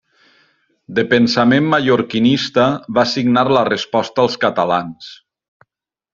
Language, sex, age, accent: Catalan, male, 50-59, valencià